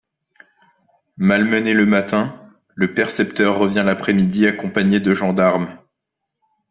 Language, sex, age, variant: French, male, 30-39, Français de métropole